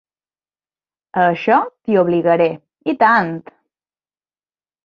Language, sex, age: Catalan, female, 30-39